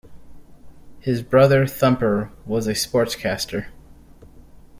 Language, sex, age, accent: English, male, 19-29, United States English